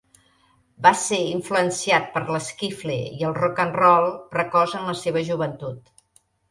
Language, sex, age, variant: Catalan, female, 60-69, Central